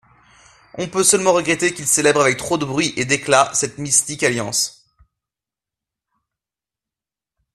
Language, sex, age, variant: French, male, 19-29, Français de métropole